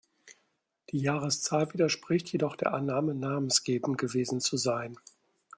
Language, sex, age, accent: German, male, 50-59, Deutschland Deutsch